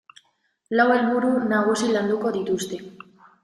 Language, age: Basque, 19-29